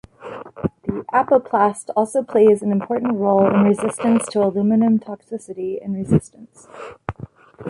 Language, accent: English, United States English